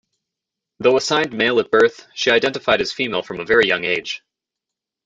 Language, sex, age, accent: English, male, 19-29, United States English